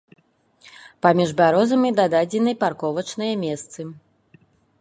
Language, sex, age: Belarusian, female, 30-39